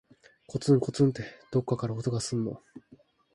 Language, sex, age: Japanese, male, 19-29